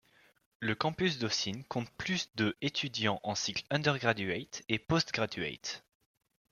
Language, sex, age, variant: French, male, under 19, Français de métropole